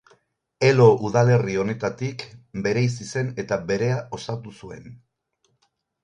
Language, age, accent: Basque, 60-69, Erdialdekoa edo Nafarra (Gipuzkoa, Nafarroa)